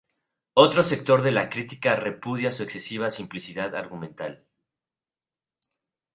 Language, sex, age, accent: Spanish, male, 19-29, México